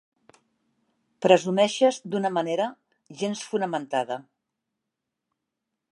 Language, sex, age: Catalan, female, 60-69